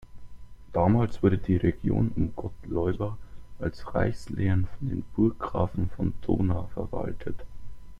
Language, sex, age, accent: German, male, under 19, Deutschland Deutsch